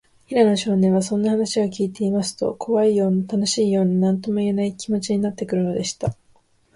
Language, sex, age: Japanese, female, 19-29